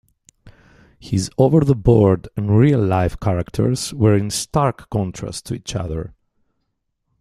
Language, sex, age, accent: English, male, 40-49, Canadian English